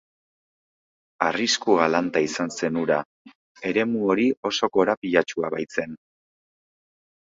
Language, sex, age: Basque, male, 19-29